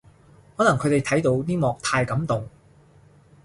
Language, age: Cantonese, 40-49